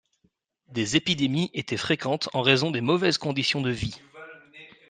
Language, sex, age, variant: French, male, 30-39, Français de métropole